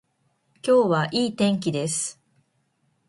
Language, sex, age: Japanese, female, 19-29